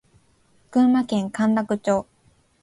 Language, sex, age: Japanese, female, 19-29